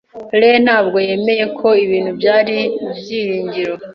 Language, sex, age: Kinyarwanda, female, 19-29